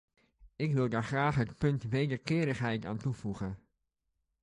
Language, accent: Dutch, Nederlands Nederlands